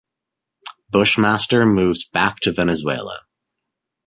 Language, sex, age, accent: English, male, 30-39, Canadian English